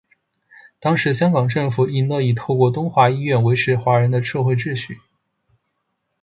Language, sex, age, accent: Chinese, male, under 19, 出生地：湖北省